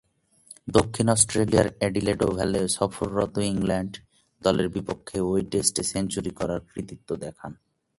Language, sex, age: Bengali, male, 19-29